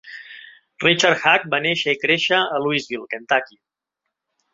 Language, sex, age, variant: Catalan, male, 30-39, Central